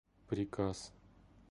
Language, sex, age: Russian, male, 30-39